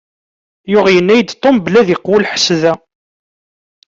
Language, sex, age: Kabyle, male, 19-29